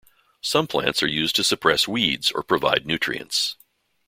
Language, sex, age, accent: English, male, 60-69, United States English